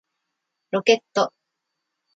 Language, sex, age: Japanese, female, 40-49